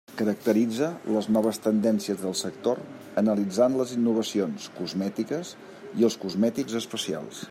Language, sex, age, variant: Catalan, male, 60-69, Central